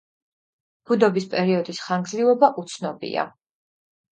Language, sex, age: Georgian, female, 19-29